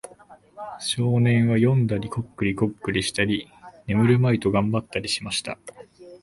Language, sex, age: Japanese, male, 19-29